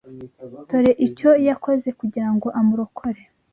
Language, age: Kinyarwanda, 19-29